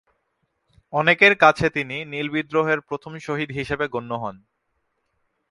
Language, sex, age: Bengali, male, 19-29